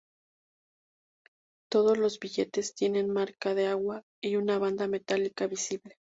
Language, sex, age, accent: Spanish, female, 30-39, México